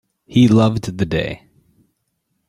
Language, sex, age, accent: English, male, 19-29, United States English